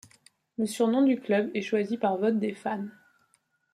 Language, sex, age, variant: French, female, 30-39, Français de métropole